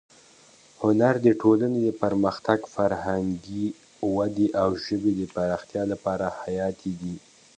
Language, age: Pashto, 19-29